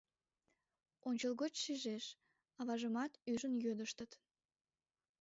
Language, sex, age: Mari, female, under 19